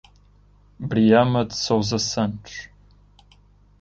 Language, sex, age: Portuguese, male, 19-29